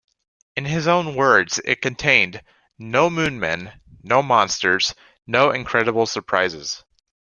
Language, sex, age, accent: English, male, under 19, United States English